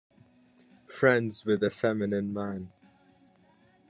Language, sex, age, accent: English, male, 19-29, Canadian English